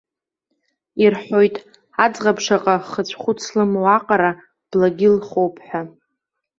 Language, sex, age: Abkhazian, female, under 19